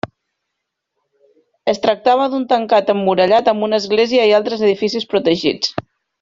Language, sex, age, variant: Catalan, female, 40-49, Nord-Occidental